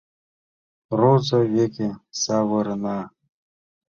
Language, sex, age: Mari, male, 40-49